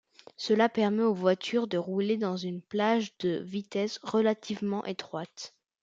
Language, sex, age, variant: French, male, under 19, Français de métropole